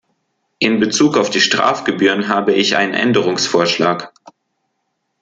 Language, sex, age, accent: German, male, under 19, Deutschland Deutsch